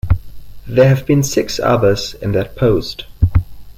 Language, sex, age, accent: English, male, 19-29, England English